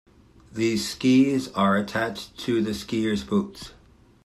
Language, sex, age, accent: English, male, 60-69, United States English